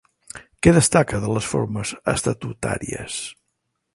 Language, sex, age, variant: Catalan, male, 60-69, Central